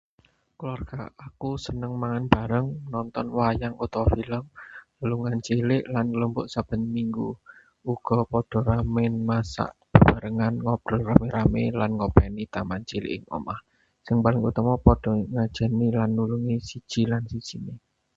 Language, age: Javanese, 30-39